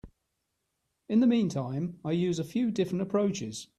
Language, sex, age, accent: English, male, 60-69, England English